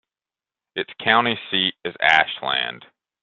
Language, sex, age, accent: English, male, 30-39, Canadian English